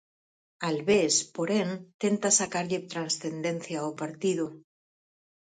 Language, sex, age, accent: Galician, female, 60-69, Normativo (estándar)